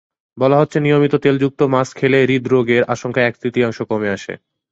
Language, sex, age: Bengali, male, 19-29